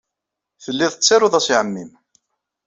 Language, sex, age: Kabyle, male, 40-49